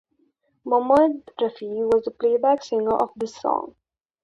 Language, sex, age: English, female, under 19